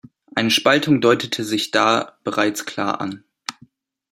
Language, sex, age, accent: German, male, under 19, Deutschland Deutsch